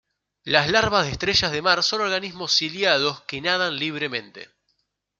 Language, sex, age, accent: Spanish, male, 19-29, Rioplatense: Argentina, Uruguay, este de Bolivia, Paraguay